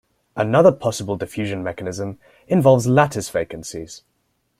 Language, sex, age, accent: English, male, 19-29, England English